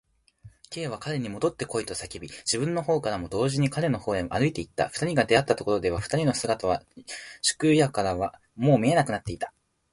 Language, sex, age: Japanese, male, 19-29